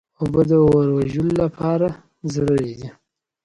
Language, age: Pashto, 30-39